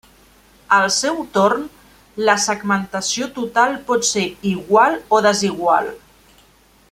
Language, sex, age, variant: Catalan, female, 40-49, Central